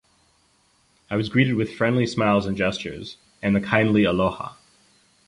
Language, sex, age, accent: English, male, 30-39, United States English